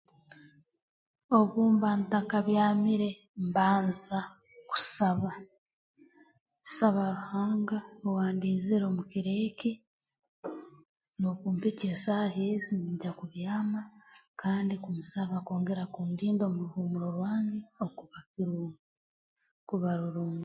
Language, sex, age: Tooro, female, 19-29